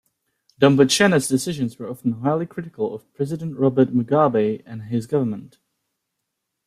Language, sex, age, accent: English, male, 19-29, England English